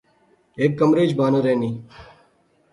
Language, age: Pahari-Potwari, 40-49